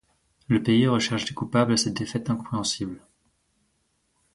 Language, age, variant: French, 19-29, Français de métropole